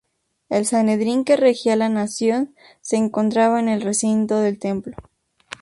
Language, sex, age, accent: Spanish, female, 19-29, México